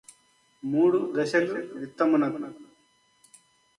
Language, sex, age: Telugu, male, 60-69